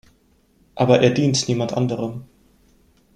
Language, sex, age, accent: German, male, 19-29, Deutschland Deutsch